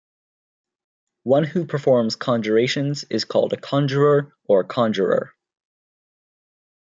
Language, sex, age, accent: English, male, under 19, United States English